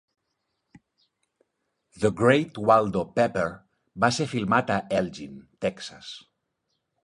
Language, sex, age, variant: Catalan, male, 40-49, Central